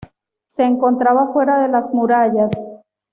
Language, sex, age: Spanish, female, 30-39